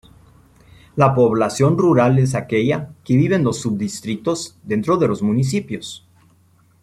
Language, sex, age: Spanish, male, 60-69